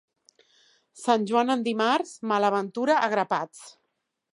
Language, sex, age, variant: Catalan, female, 40-49, Central